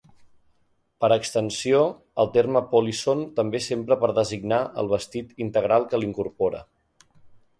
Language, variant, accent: Catalan, Central, central